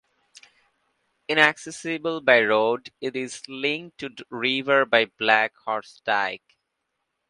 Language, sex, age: English, male, 19-29